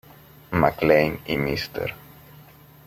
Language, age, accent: Spanish, 19-29, América central